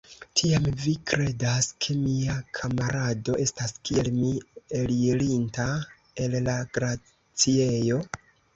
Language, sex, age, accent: Esperanto, male, 19-29, Internacia